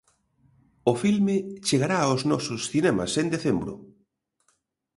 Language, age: Galician, 50-59